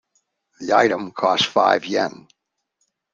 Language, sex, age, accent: English, male, 70-79, United States English